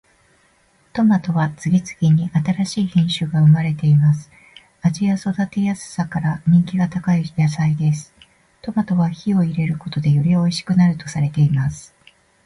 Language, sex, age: Japanese, female, 50-59